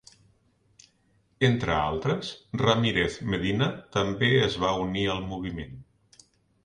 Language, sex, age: Catalan, male, 50-59